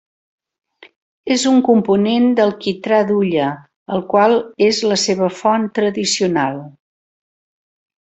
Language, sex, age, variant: Catalan, female, 60-69, Central